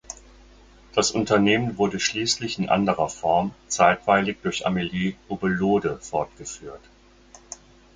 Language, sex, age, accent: German, male, 60-69, Deutschland Deutsch